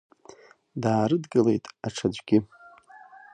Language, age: Abkhazian, 30-39